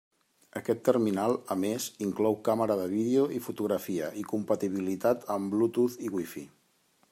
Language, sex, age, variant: Catalan, male, 40-49, Central